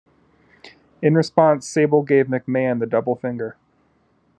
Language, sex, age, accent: English, male, 30-39, United States English